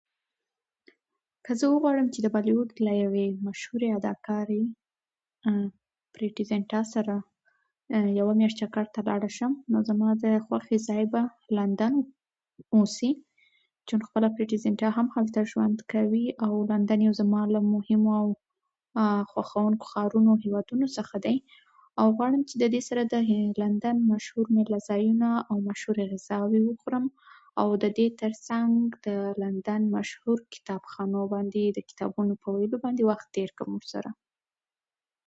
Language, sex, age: Pashto, female, 19-29